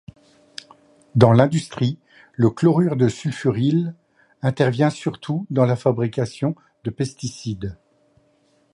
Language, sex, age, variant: French, male, 50-59, Français de métropole